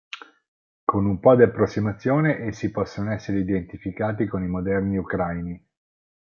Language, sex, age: Italian, male, 40-49